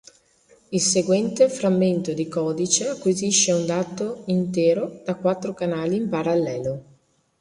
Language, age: Italian, 40-49